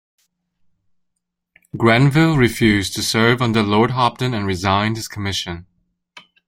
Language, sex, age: English, male, 19-29